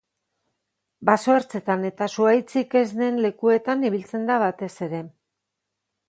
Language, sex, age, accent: Basque, female, 50-59, Mendebalekoa (Araba, Bizkaia, Gipuzkoako mendebaleko herri batzuk)